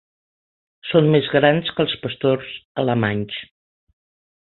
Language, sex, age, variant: Catalan, female, 60-69, Central